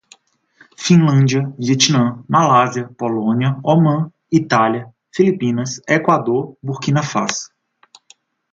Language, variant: Portuguese, Portuguese (Brasil)